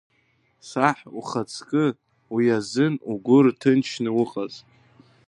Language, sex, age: Abkhazian, female, 19-29